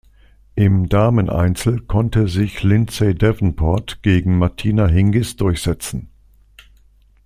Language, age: German, 60-69